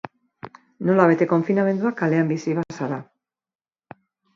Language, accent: Basque, Mendebalekoa (Araba, Bizkaia, Gipuzkoako mendebaleko herri batzuk)